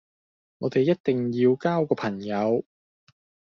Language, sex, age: Cantonese, male, 30-39